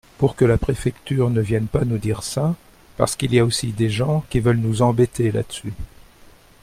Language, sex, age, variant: French, male, 60-69, Français de métropole